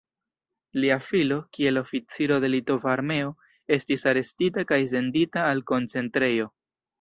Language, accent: Esperanto, Internacia